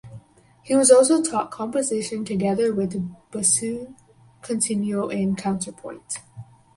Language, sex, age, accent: English, female, under 19, United States English